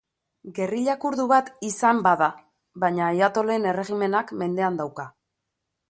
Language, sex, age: Basque, female, 40-49